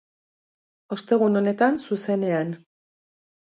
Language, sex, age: Basque, female, 50-59